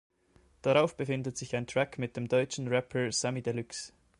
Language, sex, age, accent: German, male, 19-29, Schweizerdeutsch